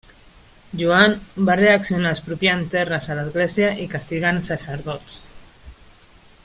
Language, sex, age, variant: Catalan, female, 30-39, Central